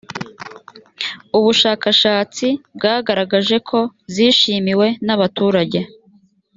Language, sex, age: Kinyarwanda, female, 30-39